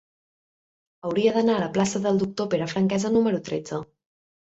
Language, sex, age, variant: Catalan, female, 19-29, Central